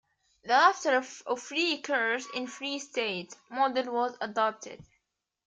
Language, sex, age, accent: English, female, 19-29, United States English